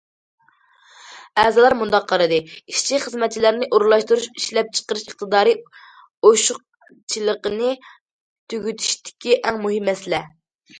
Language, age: Uyghur, 19-29